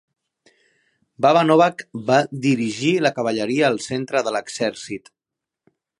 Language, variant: Catalan, Central